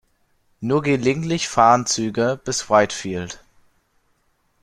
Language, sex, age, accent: German, male, under 19, Deutschland Deutsch